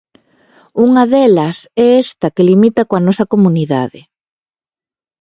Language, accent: Galician, Normativo (estándar)